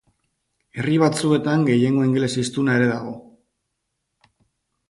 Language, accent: Basque, Mendebalekoa (Araba, Bizkaia, Gipuzkoako mendebaleko herri batzuk)